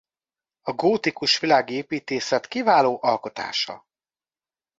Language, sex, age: Hungarian, male, 40-49